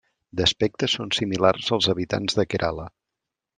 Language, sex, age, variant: Catalan, male, 40-49, Central